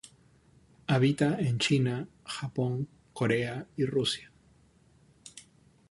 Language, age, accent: Spanish, 30-39, Andino-Pacífico: Colombia, Perú, Ecuador, oeste de Bolivia y Venezuela andina; Peru